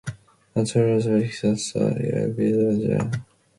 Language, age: English, 19-29